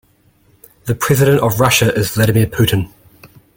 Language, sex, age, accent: English, male, 19-29, New Zealand English